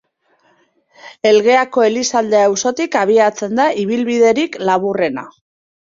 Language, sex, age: Basque, female, 40-49